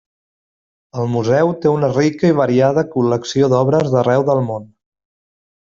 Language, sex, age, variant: Catalan, male, 30-39, Central